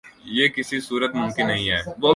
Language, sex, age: Urdu, male, 19-29